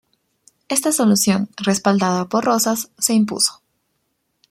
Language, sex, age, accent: Spanish, female, 19-29, Andino-Pacífico: Colombia, Perú, Ecuador, oeste de Bolivia y Venezuela andina